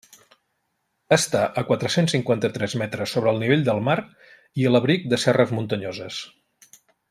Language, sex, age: Catalan, male, 50-59